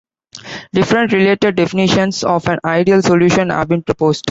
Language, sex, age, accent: English, male, 19-29, India and South Asia (India, Pakistan, Sri Lanka)